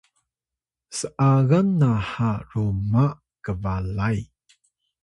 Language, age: Atayal, 30-39